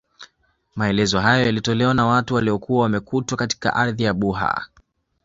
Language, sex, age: Swahili, male, 19-29